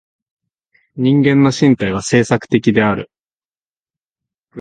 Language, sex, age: Japanese, male, under 19